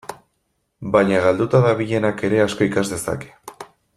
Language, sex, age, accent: Basque, male, 19-29, Erdialdekoa edo Nafarra (Gipuzkoa, Nafarroa)